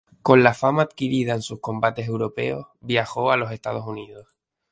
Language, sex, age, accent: Spanish, male, 19-29, España: Islas Canarias